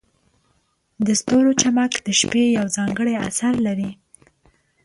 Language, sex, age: Pashto, female, 19-29